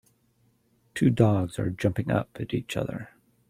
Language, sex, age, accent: English, male, 40-49, United States English